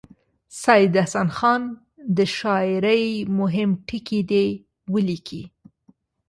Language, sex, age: Pashto, female, 40-49